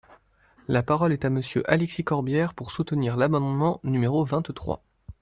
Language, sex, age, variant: French, male, 19-29, Français de métropole